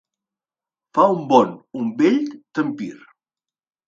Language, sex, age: Catalan, male, 60-69